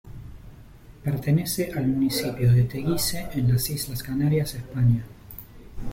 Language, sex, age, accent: Spanish, male, 40-49, Rioplatense: Argentina, Uruguay, este de Bolivia, Paraguay